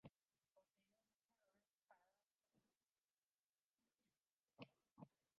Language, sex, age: Spanish, female, 19-29